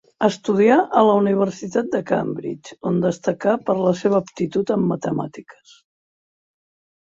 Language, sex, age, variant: Catalan, female, 60-69, Central